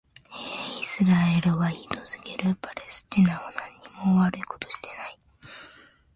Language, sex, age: Japanese, female, 19-29